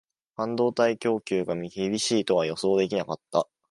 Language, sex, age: Japanese, male, 19-29